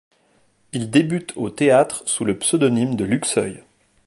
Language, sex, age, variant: French, male, 30-39, Français de métropole